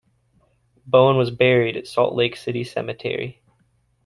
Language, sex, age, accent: English, male, 19-29, United States English